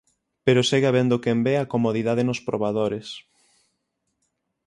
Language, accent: Galician, Oriental (común en zona oriental); Normativo (estándar)